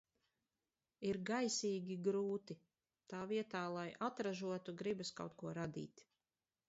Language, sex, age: Latvian, female, 40-49